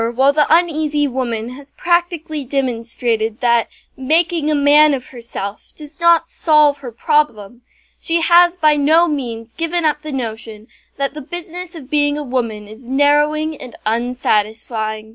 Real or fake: real